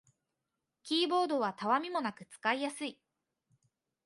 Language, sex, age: Japanese, female, 19-29